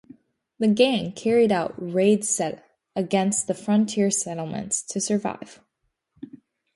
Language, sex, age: English, female, under 19